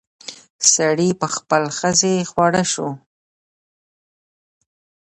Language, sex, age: Pashto, female, 50-59